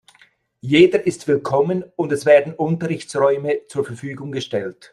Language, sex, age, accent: German, male, 50-59, Schweizerdeutsch